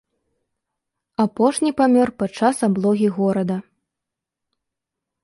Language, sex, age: Belarusian, female, 19-29